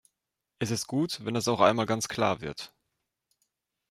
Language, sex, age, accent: German, male, 19-29, Deutschland Deutsch